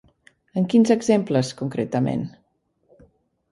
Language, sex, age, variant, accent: Catalan, female, 60-69, Central, central